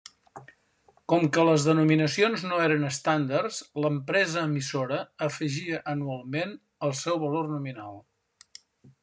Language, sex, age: Catalan, male, 70-79